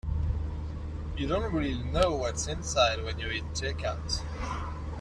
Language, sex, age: English, male, 30-39